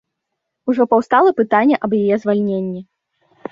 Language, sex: Belarusian, female